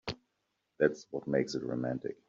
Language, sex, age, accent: English, male, 40-49, Australian English